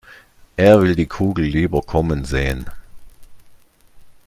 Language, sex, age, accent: German, male, 60-69, Deutschland Deutsch